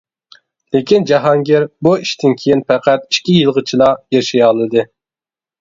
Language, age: Uyghur, 19-29